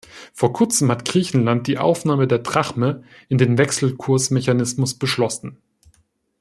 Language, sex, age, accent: German, male, 19-29, Deutschland Deutsch